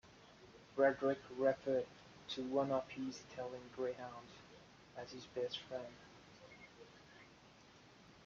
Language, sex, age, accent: English, male, 19-29, England English